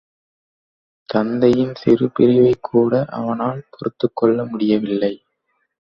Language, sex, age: Tamil, male, 19-29